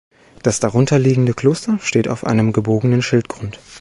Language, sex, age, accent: German, male, 19-29, Deutschland Deutsch